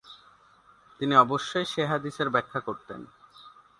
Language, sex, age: Bengali, male, 19-29